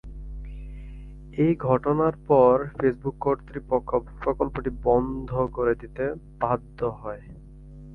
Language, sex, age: Bengali, male, 19-29